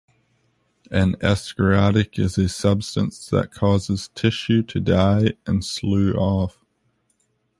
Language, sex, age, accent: English, male, 19-29, United States English